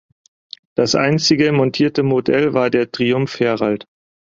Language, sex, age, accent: German, male, 19-29, Deutschland Deutsch